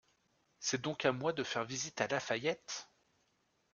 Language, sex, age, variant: French, male, 30-39, Français de métropole